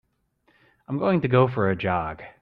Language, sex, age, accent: English, male, 30-39, United States English